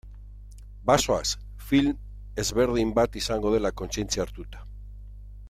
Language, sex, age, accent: Basque, male, 50-59, Erdialdekoa edo Nafarra (Gipuzkoa, Nafarroa)